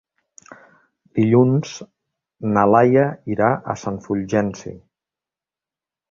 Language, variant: Catalan, Nord-Occidental